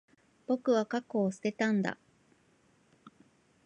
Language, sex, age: Japanese, female, 40-49